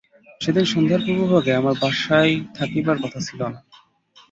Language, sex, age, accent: Bengali, male, 19-29, শুদ্ধ